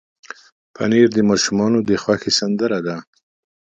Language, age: Pashto, 50-59